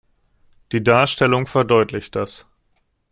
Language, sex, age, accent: German, male, 19-29, Deutschland Deutsch